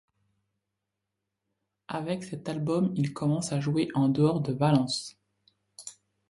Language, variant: French, Français des départements et régions d'outre-mer